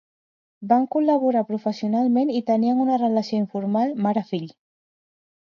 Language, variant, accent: Catalan, Central, central